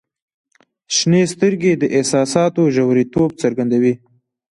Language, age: Pashto, 19-29